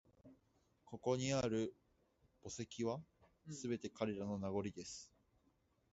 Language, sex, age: Japanese, male, under 19